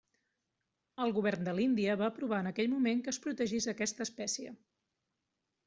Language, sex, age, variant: Catalan, female, 40-49, Central